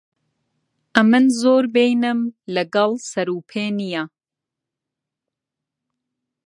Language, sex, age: Central Kurdish, female, 30-39